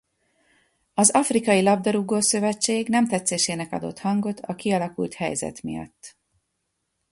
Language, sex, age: Hungarian, female, 50-59